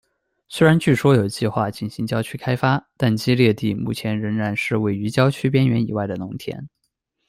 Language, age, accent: Chinese, 19-29, 出生地：四川省